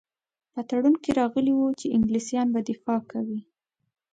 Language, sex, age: Pashto, female, 19-29